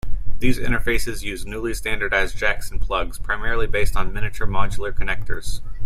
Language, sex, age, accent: English, male, 19-29, United States English